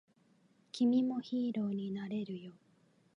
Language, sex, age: Japanese, female, 19-29